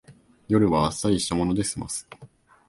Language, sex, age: Japanese, male, 19-29